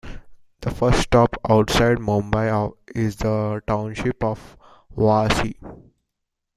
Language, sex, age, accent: English, male, 19-29, India and South Asia (India, Pakistan, Sri Lanka)